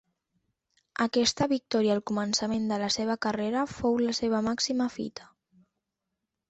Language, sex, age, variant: Catalan, female, under 19, Central